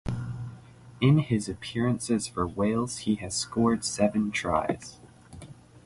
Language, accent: English, United States English